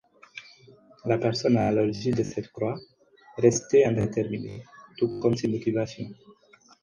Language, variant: French, Français d'Afrique subsaharienne et des îles africaines